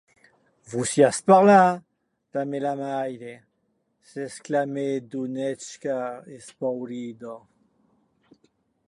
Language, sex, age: Occitan, male, 60-69